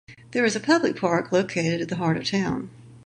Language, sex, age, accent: English, female, 70-79, United States English